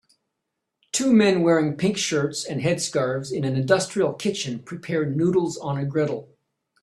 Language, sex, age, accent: English, male, 60-69, Canadian English